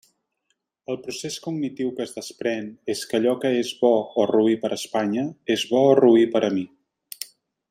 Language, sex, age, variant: Catalan, male, 40-49, Central